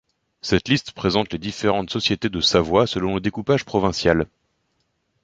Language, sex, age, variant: French, male, 30-39, Français de métropole